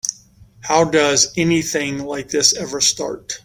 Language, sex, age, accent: English, male, 50-59, United States English